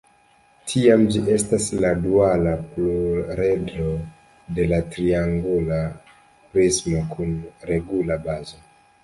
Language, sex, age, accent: Esperanto, male, 30-39, Internacia